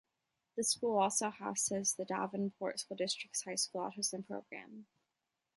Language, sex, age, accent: English, female, 19-29, United States English